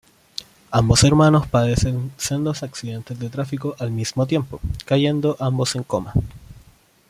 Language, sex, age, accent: Spanish, male, 19-29, Chileno: Chile, Cuyo